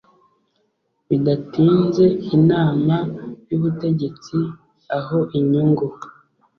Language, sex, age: Kinyarwanda, male, 30-39